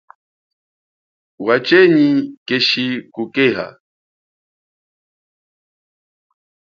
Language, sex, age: Chokwe, male, 40-49